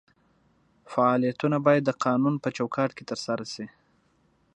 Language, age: Pashto, 19-29